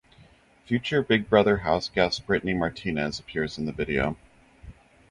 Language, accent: English, United States English